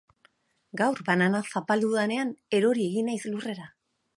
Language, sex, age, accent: Basque, female, 50-59, Erdialdekoa edo Nafarra (Gipuzkoa, Nafarroa)